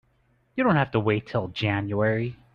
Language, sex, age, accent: English, male, 30-39, United States English